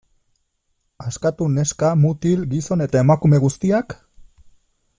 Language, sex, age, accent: Basque, male, 40-49, Erdialdekoa edo Nafarra (Gipuzkoa, Nafarroa)